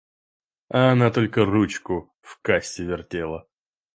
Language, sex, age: Russian, male, 19-29